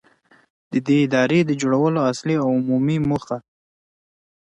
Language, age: Pashto, 19-29